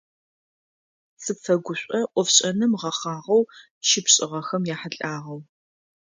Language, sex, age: Adyghe, female, 30-39